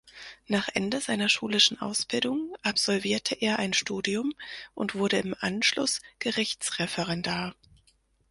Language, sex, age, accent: German, female, 30-39, Deutschland Deutsch